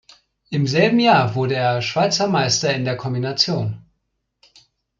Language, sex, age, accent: German, male, 19-29, Deutschland Deutsch